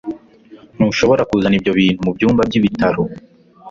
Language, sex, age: Kinyarwanda, male, 19-29